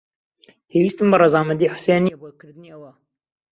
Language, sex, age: Central Kurdish, male, 19-29